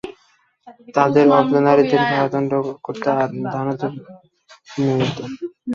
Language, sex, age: Bengali, male, under 19